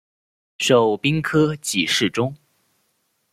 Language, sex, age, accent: Chinese, male, 19-29, 出生地：湖北省